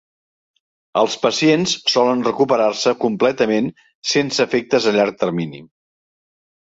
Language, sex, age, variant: Catalan, male, 60-69, Central